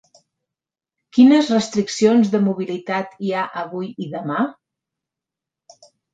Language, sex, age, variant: Catalan, female, 50-59, Central